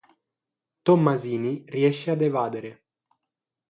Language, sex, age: Italian, male, 19-29